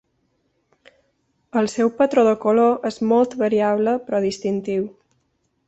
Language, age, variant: Catalan, 30-39, Balear